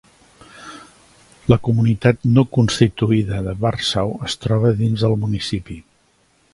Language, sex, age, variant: Catalan, male, 60-69, Central